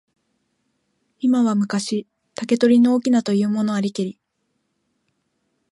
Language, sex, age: Japanese, female, 19-29